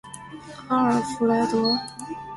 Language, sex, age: Chinese, female, 19-29